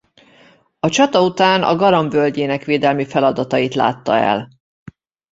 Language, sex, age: Hungarian, female, 40-49